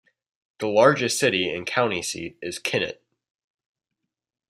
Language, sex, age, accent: English, male, under 19, United States English